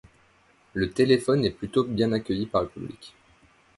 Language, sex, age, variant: French, male, 19-29, Français de métropole